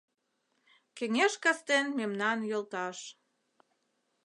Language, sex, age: Mari, female, 30-39